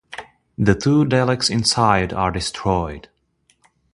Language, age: English, 19-29